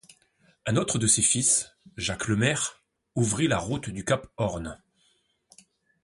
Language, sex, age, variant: French, male, 40-49, Français de métropole